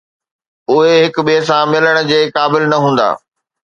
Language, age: Sindhi, 40-49